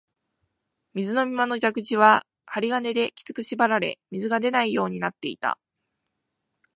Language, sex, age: Japanese, female, 19-29